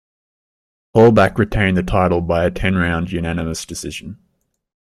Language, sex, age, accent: English, male, 19-29, Australian English